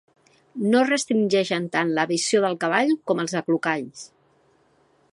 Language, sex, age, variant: Catalan, female, 50-59, Central